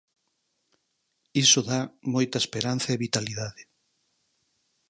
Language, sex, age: Galician, male, 50-59